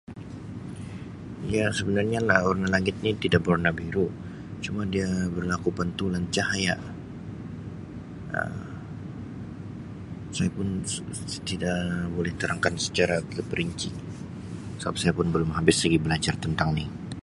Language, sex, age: Sabah Malay, male, 19-29